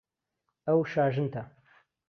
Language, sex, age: Central Kurdish, male, 19-29